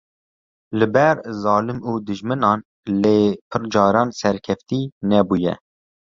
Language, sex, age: Kurdish, male, 19-29